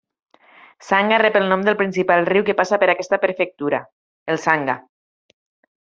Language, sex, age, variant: Catalan, female, 30-39, Nord-Occidental